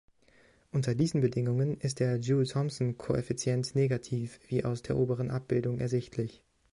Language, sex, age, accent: German, male, 19-29, Deutschland Deutsch